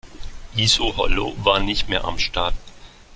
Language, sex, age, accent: German, male, 30-39, Schweizerdeutsch